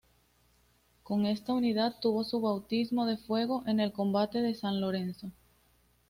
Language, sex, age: Spanish, female, 19-29